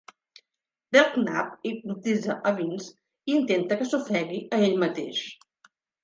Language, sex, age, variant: Catalan, female, 50-59, Nord-Occidental